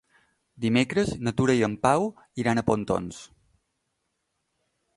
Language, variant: Catalan, Balear